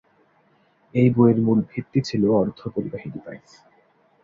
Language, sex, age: Bengali, male, 19-29